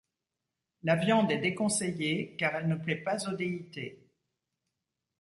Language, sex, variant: French, female, Français de métropole